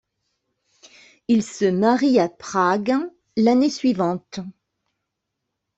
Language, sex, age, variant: French, female, 50-59, Français de métropole